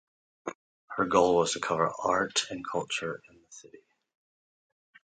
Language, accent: English, United States English